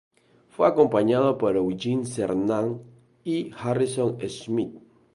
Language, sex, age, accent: Spanish, male, 19-29, Andino-Pacífico: Colombia, Perú, Ecuador, oeste de Bolivia y Venezuela andina